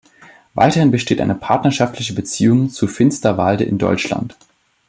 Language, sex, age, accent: German, male, 19-29, Deutschland Deutsch